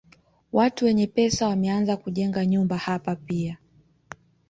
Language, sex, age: Swahili, female, 19-29